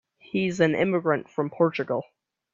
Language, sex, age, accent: English, male, under 19, United States English